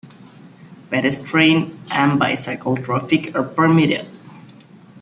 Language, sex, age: English, male, 19-29